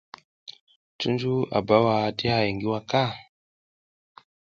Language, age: South Giziga, 19-29